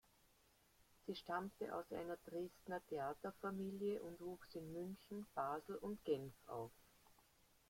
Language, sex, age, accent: German, female, 70-79, Österreichisches Deutsch